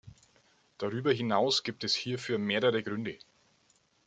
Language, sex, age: German, male, 30-39